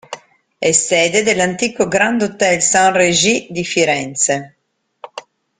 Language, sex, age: Italian, female, 50-59